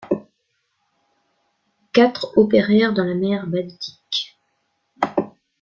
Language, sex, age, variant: French, female, 40-49, Français de métropole